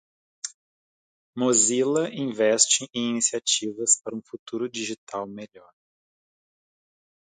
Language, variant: Portuguese, Portuguese (Brasil)